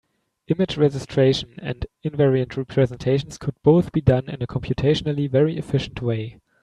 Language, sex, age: English, male, 19-29